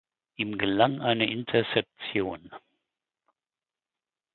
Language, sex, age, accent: German, male, 60-69, Deutschland Deutsch